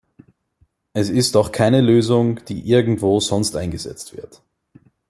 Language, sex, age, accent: German, male, 19-29, Österreichisches Deutsch